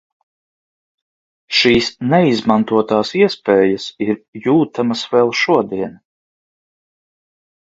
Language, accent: Latvian, Kurzeme